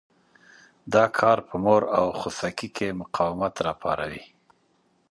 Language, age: Pashto, 50-59